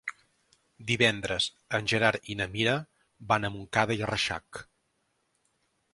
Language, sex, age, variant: Catalan, male, 40-49, Central